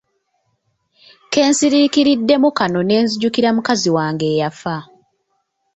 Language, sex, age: Ganda, female, 19-29